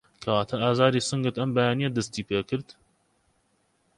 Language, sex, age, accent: Central Kurdish, male, 19-29, سۆرانی